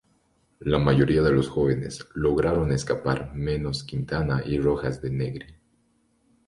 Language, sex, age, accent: Spanish, male, 19-29, Andino-Pacífico: Colombia, Perú, Ecuador, oeste de Bolivia y Venezuela andina